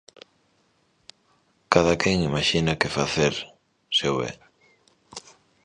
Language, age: Galician, 30-39